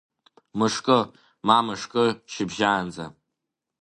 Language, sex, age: Abkhazian, male, under 19